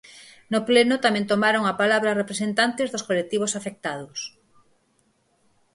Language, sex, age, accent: Galician, female, 50-59, Normativo (estándar)